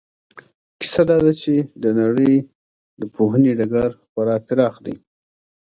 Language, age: Pashto, 40-49